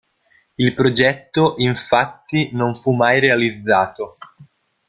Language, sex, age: Italian, male, 19-29